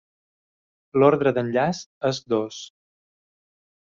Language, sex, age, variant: Catalan, male, 40-49, Balear